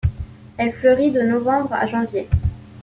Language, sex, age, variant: French, female, 19-29, Français de métropole